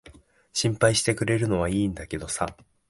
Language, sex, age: Japanese, male, 19-29